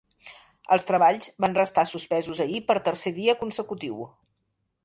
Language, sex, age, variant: Catalan, female, 50-59, Central